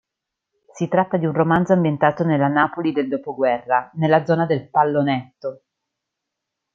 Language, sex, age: Italian, female, 30-39